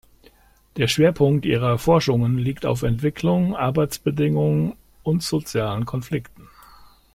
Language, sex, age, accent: German, male, 60-69, Deutschland Deutsch